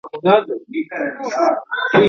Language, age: Georgian, under 19